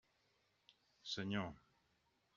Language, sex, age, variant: Catalan, male, 50-59, Central